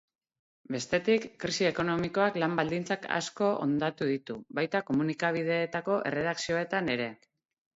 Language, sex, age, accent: Basque, female, 40-49, Mendebalekoa (Araba, Bizkaia, Gipuzkoako mendebaleko herri batzuk)